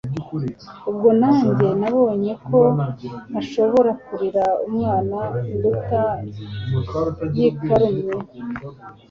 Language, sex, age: Kinyarwanda, female, 30-39